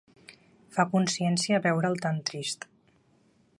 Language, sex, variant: Catalan, female, Septentrional